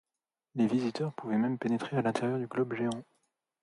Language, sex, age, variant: French, male, 30-39, Français de métropole